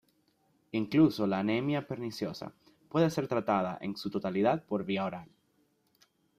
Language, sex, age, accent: Spanish, male, 19-29, Caribe: Cuba, Venezuela, Puerto Rico, República Dominicana, Panamá, Colombia caribeña, México caribeño, Costa del golfo de México